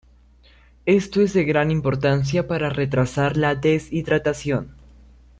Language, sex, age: Spanish, male, under 19